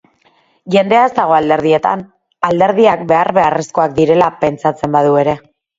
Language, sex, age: Basque, female, 30-39